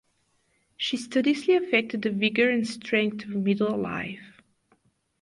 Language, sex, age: English, female, 19-29